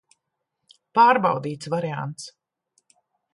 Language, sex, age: Latvian, female, 60-69